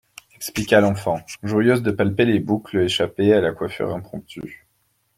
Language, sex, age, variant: French, male, 19-29, Français de métropole